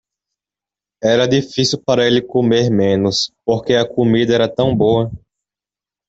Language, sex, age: Portuguese, male, under 19